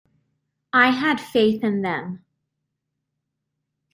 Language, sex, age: English, female, 30-39